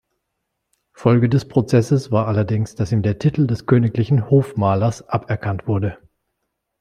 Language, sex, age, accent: German, male, 40-49, Deutschland Deutsch